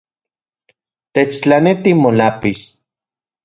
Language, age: Central Puebla Nahuatl, 30-39